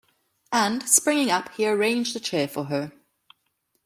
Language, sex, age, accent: English, female, 30-39, Southern African (South Africa, Zimbabwe, Namibia)